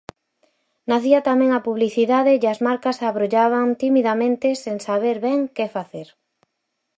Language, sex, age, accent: Galician, female, 30-39, Normativo (estándar)